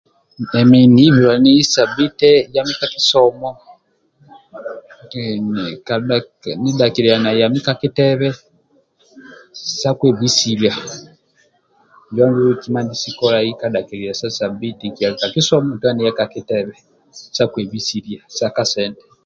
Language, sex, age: Amba (Uganda), male, 30-39